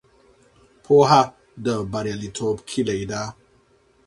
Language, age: Pashto, 40-49